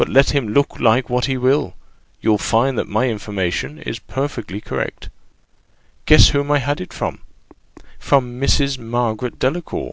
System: none